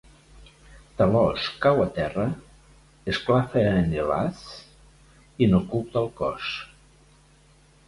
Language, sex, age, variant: Catalan, male, 60-69, Nord-Occidental